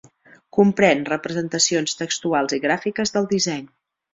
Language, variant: Catalan, Central